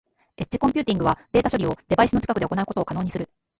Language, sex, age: Japanese, female, 40-49